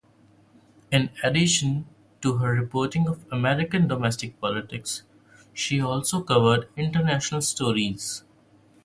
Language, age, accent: English, 19-29, India and South Asia (India, Pakistan, Sri Lanka)